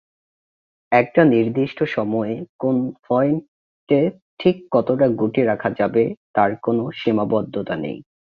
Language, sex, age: Bengali, male, 19-29